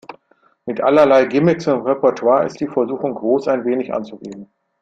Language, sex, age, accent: German, male, 50-59, Deutschland Deutsch